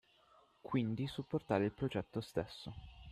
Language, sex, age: Italian, male, 19-29